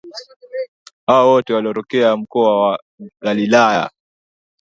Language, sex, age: Swahili, male, 19-29